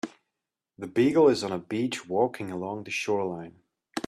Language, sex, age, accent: English, male, 19-29, United States English